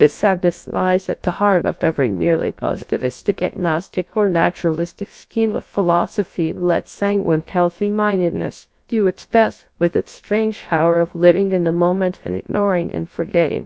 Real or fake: fake